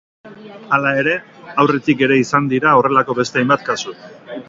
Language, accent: Basque, Erdialdekoa edo Nafarra (Gipuzkoa, Nafarroa)